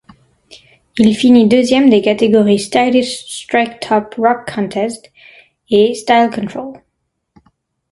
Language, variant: French, Français de métropole